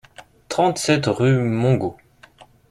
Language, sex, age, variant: French, male, 30-39, Français de métropole